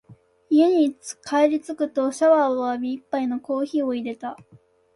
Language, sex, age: Japanese, female, 19-29